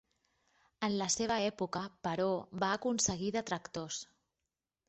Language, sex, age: Catalan, female, 30-39